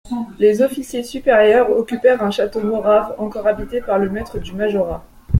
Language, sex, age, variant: French, female, 19-29, Français de métropole